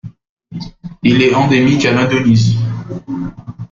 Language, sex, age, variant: French, male, 19-29, Français de métropole